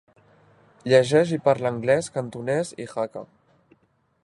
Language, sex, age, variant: Catalan, male, 19-29, Central